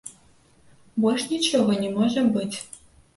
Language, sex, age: Belarusian, female, 19-29